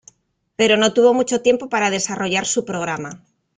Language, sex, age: Spanish, female, 40-49